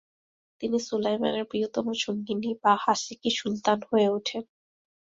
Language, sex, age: Bengali, female, 19-29